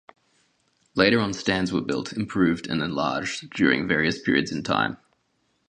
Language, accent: English, Australian English